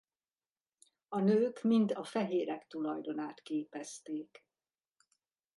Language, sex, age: Hungarian, female, 50-59